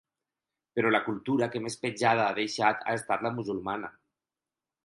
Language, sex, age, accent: Catalan, male, 40-49, valencià